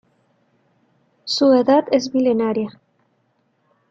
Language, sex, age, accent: Spanish, female, 19-29, Andino-Pacífico: Colombia, Perú, Ecuador, oeste de Bolivia y Venezuela andina